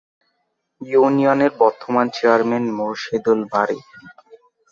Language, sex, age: Bengali, male, under 19